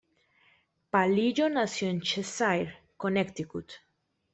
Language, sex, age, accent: Spanish, female, 19-29, Caribe: Cuba, Venezuela, Puerto Rico, República Dominicana, Panamá, Colombia caribeña, México caribeño, Costa del golfo de México